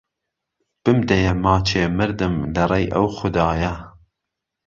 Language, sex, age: Central Kurdish, male, 40-49